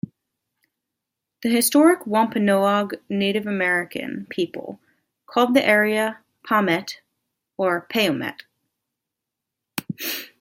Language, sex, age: English, female, 19-29